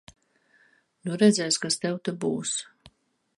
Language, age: Latvian, 60-69